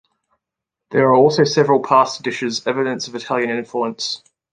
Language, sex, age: English, male, 30-39